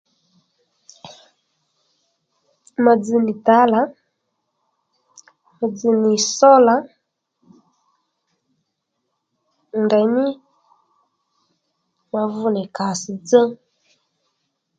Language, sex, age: Lendu, female, 30-39